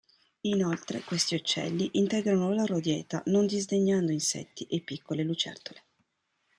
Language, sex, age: Italian, female, 30-39